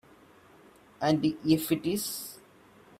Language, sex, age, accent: English, male, 19-29, India and South Asia (India, Pakistan, Sri Lanka)